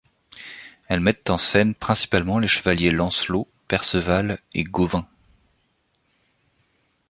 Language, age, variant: French, 30-39, Français de métropole